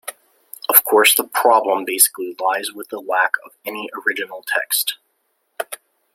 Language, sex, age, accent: English, male, 19-29, United States English